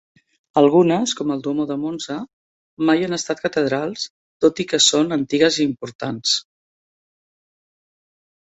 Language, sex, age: Catalan, female, 60-69